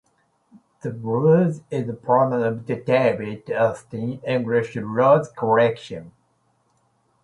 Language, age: English, 50-59